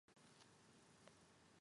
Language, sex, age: Japanese, female, 19-29